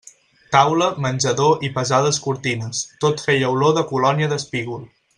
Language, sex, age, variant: Catalan, male, 19-29, Central